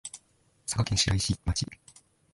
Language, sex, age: Japanese, male, 19-29